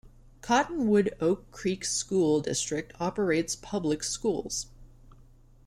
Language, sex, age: English, female, 19-29